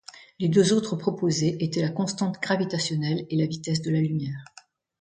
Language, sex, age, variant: French, female, 60-69, Français de métropole